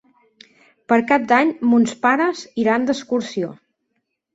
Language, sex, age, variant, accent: Catalan, female, 30-39, Central, Neutre